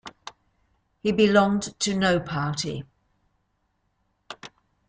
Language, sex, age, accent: English, female, 70-79, England English